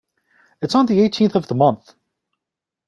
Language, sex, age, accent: English, male, 40-49, United States English